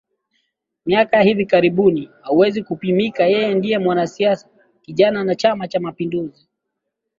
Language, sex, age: Swahili, male, 19-29